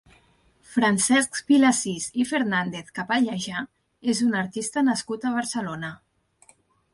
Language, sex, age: Catalan, female, 30-39